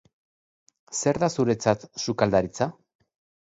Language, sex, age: Basque, male, 40-49